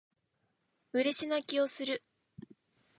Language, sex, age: Japanese, female, 19-29